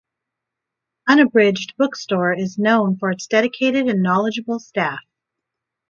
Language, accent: English, United States English